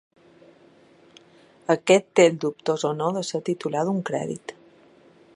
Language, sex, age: Catalan, female, 40-49